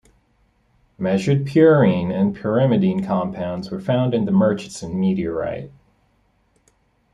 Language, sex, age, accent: English, male, 30-39, United States English